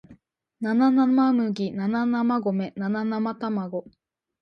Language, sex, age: Japanese, female, under 19